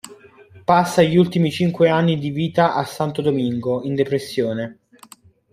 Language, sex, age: Italian, male, under 19